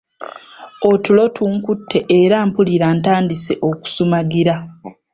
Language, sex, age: Ganda, female, 19-29